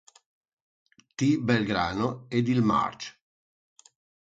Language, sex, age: Italian, male, 40-49